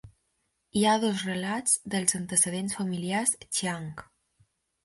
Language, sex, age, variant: Catalan, female, under 19, Balear